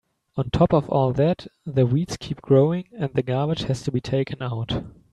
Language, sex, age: English, male, 19-29